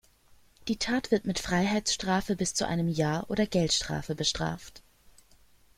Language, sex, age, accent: German, female, 30-39, Deutschland Deutsch